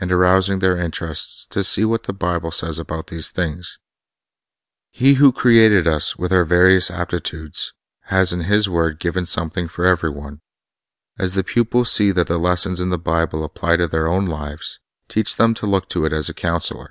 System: none